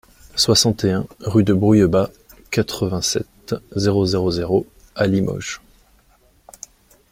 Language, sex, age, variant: French, male, 30-39, Français de métropole